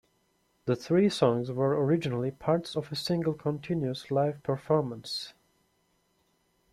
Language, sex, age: English, male, 19-29